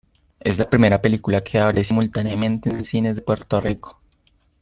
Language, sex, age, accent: Spanish, male, under 19, Andino-Pacífico: Colombia, Perú, Ecuador, oeste de Bolivia y Venezuela andina